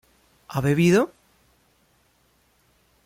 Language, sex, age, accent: Spanish, male, 30-39, Andino-Pacífico: Colombia, Perú, Ecuador, oeste de Bolivia y Venezuela andina